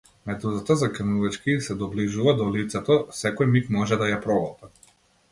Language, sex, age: Macedonian, male, 19-29